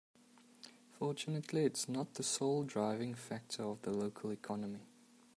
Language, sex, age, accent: English, male, 19-29, Southern African (South Africa, Zimbabwe, Namibia)